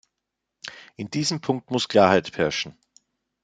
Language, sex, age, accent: German, male, 50-59, Österreichisches Deutsch